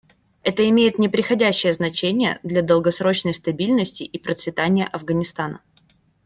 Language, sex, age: Russian, female, 19-29